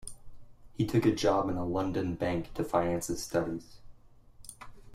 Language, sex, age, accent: English, male, 19-29, United States English